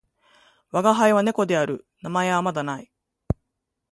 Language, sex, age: Japanese, female, 19-29